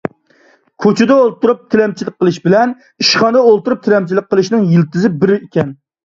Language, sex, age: Uyghur, male, 30-39